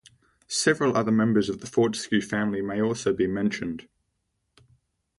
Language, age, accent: English, 19-29, Australian English